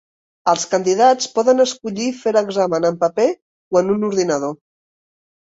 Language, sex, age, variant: Catalan, female, 50-59, Central